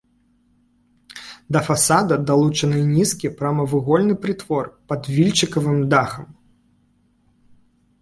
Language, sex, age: Belarusian, male, 19-29